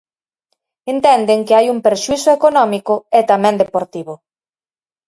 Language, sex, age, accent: Galician, female, 40-49, Atlántico (seseo e gheada)